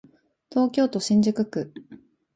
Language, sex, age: Japanese, female, 19-29